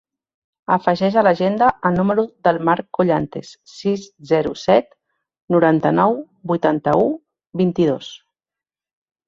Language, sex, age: Catalan, female, 30-39